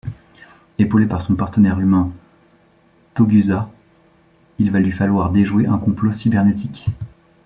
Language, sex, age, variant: French, male, 30-39, Français de métropole